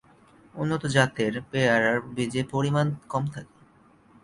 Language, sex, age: Bengali, male, under 19